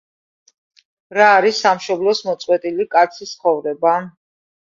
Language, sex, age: Georgian, female, 40-49